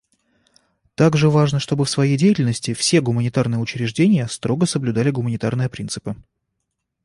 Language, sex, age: Russian, male, 30-39